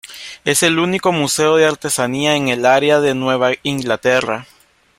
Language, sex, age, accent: Spanish, male, 19-29, América central